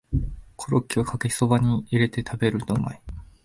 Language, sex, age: Japanese, male, 19-29